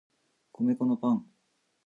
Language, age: Japanese, 40-49